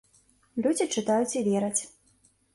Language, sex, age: Belarusian, female, 19-29